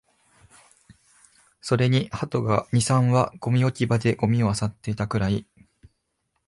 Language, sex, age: Japanese, male, 19-29